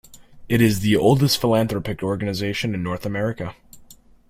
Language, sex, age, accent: English, male, under 19, United States English